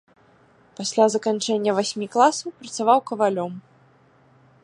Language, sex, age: Belarusian, female, 30-39